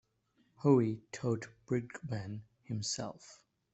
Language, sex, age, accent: English, male, 30-39, Southern African (South Africa, Zimbabwe, Namibia)